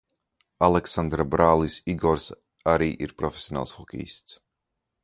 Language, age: Latvian, 19-29